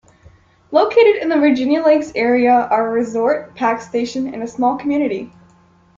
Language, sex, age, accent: English, female, under 19, United States English